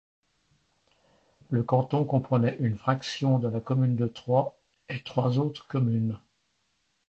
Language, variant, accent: French, Français d'Europe, Français de Suisse